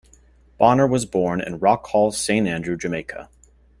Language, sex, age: English, male, 19-29